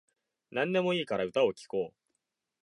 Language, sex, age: Japanese, male, 19-29